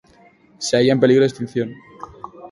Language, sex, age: Spanish, male, 19-29